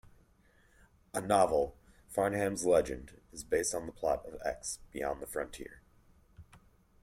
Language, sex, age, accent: English, male, 19-29, United States English